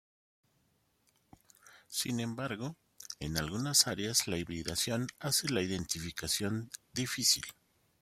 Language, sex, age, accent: Spanish, male, 50-59, México